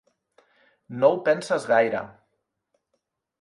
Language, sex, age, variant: Catalan, male, 40-49, Central